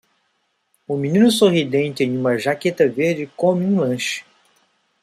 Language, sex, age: Portuguese, male, 40-49